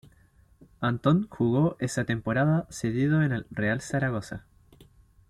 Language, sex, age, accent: Spanish, male, 19-29, Chileno: Chile, Cuyo